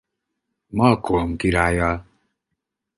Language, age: Hungarian, 40-49